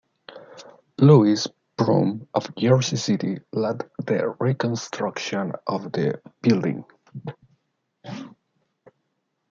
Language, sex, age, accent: English, male, 19-29, United States English